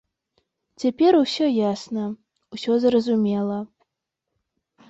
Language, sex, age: Belarusian, female, under 19